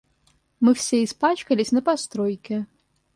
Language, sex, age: Russian, female, 30-39